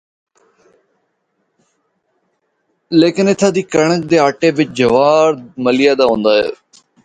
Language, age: Northern Hindko, 19-29